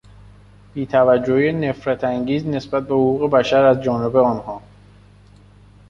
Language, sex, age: Persian, male, 19-29